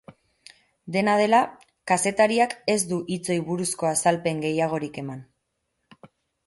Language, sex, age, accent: Basque, female, 30-39, Erdialdekoa edo Nafarra (Gipuzkoa, Nafarroa)